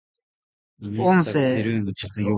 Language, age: Japanese, 19-29